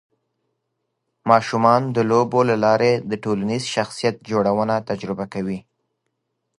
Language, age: Pashto, 30-39